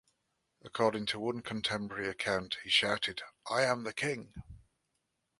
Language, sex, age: English, male, 40-49